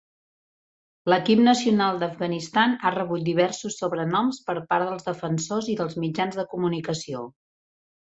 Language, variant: Catalan, Central